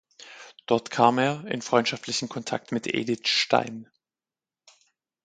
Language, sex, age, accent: German, male, 40-49, Deutschland Deutsch